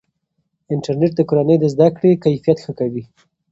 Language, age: Pashto, 19-29